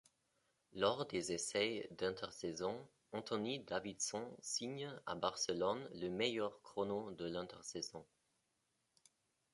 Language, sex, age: French, male, 30-39